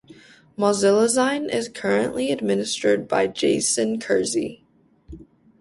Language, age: English, 19-29